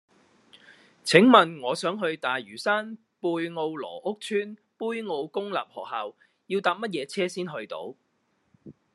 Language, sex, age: Cantonese, male, 30-39